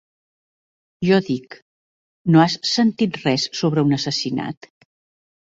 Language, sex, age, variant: Catalan, female, 60-69, Central